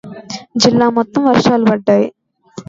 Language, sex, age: Telugu, female, 19-29